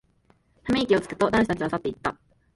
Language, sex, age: Japanese, female, 19-29